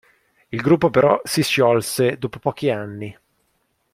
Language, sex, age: Italian, male, 19-29